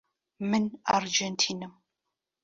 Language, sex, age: Central Kurdish, female, 30-39